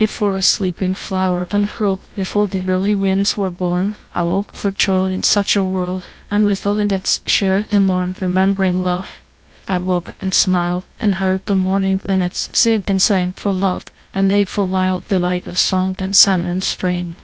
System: TTS, GlowTTS